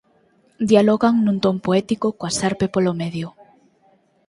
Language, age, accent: Galician, 19-29, Normativo (estándar)